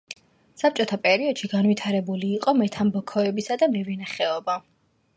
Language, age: Georgian, 19-29